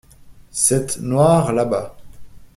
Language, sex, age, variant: French, male, 19-29, Français de métropole